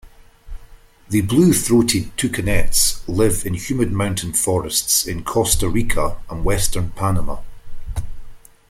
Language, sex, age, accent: English, male, 50-59, Scottish English